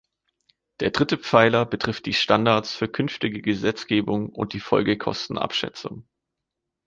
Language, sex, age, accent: German, male, 19-29, Deutschland Deutsch